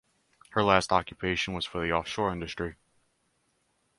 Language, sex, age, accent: English, male, 19-29, United States English